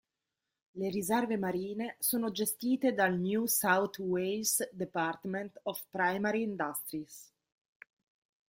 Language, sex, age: Italian, female, 30-39